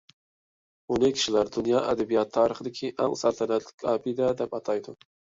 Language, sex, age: Uyghur, male, 30-39